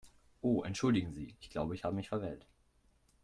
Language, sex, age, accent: German, male, under 19, Deutschland Deutsch